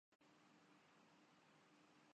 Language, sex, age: Urdu, male, 19-29